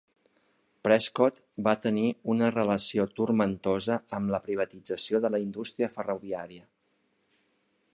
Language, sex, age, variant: Catalan, male, 40-49, Central